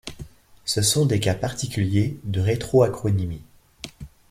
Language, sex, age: French, male, 40-49